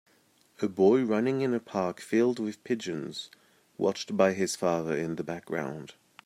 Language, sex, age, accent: English, male, 30-39, England English